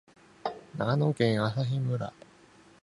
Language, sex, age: Japanese, male, 19-29